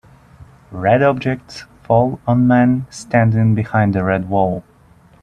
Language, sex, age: English, male, 19-29